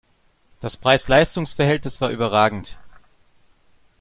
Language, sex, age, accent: German, male, 40-49, Deutschland Deutsch